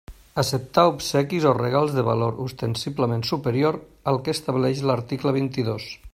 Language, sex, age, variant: Catalan, male, 60-69, Nord-Occidental